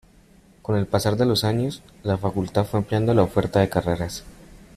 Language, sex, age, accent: Spanish, male, under 19, Andino-Pacífico: Colombia, Perú, Ecuador, oeste de Bolivia y Venezuela andina